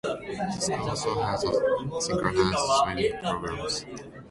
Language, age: English, 19-29